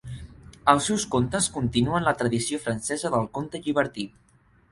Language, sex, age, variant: Catalan, male, under 19, Central